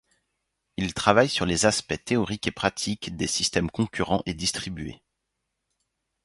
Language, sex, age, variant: French, male, 30-39, Français de métropole